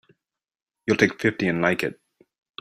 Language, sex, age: English, male, 30-39